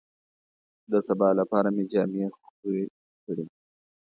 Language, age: Pashto, 30-39